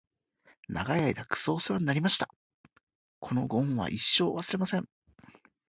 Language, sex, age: Japanese, male, 40-49